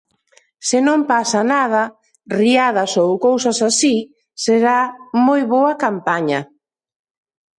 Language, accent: Galician, Neofalante